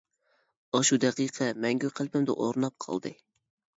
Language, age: Uyghur, 19-29